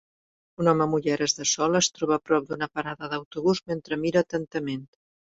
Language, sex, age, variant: Catalan, female, 60-69, Central